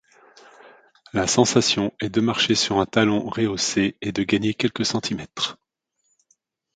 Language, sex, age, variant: French, male, 40-49, Français de métropole